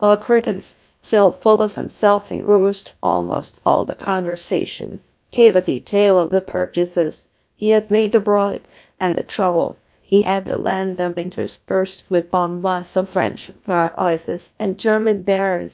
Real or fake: fake